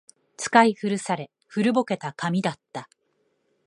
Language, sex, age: Japanese, female, 40-49